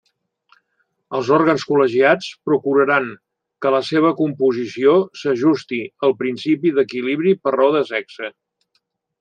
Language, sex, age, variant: Catalan, male, 80-89, Central